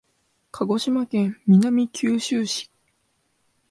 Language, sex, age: Japanese, male, 19-29